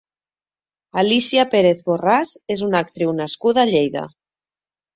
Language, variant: Catalan, Nord-Occidental